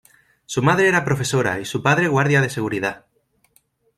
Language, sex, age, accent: Spanish, male, 30-39, España: Sur peninsular (Andalucia, Extremadura, Murcia)